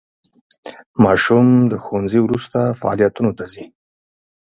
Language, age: Pashto, 40-49